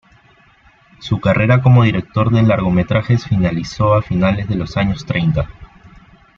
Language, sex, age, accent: Spanish, male, 19-29, Andino-Pacífico: Colombia, Perú, Ecuador, oeste de Bolivia y Venezuela andina